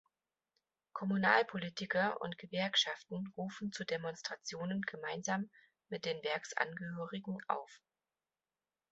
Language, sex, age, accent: German, female, 30-39, Deutschland Deutsch